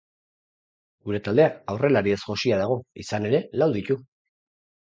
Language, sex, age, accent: Basque, male, 40-49, Mendebalekoa (Araba, Bizkaia, Gipuzkoako mendebaleko herri batzuk)